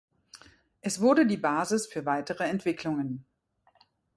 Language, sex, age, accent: German, female, 50-59, Deutschland Deutsch